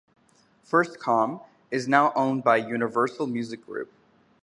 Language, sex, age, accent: English, male, 19-29, United States English